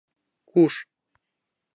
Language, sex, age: Mari, male, 19-29